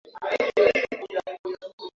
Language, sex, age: Swahili, female, 19-29